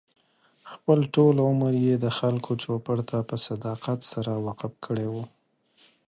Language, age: Pashto, 40-49